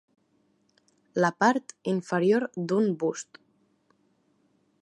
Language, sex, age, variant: Catalan, female, 19-29, Central